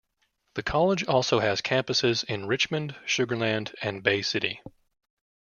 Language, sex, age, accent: English, male, 30-39, United States English